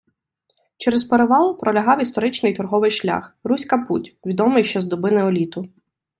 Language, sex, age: Ukrainian, female, 19-29